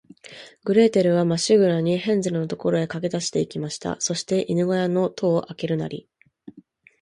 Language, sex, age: Japanese, female, 19-29